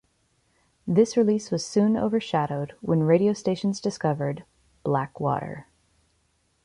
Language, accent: English, United States English